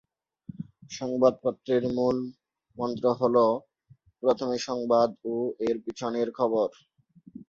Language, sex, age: Bengali, male, 19-29